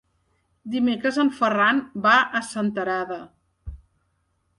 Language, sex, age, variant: Catalan, female, 40-49, Septentrional